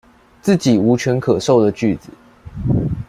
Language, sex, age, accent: Chinese, male, under 19, 出生地：臺中市